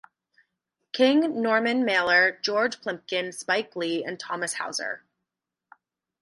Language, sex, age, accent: English, female, 19-29, United States English